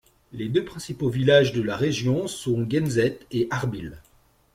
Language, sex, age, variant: French, male, 40-49, Français de métropole